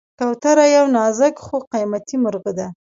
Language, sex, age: Pashto, female, 19-29